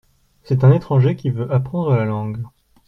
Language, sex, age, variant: French, male, 19-29, Français de métropole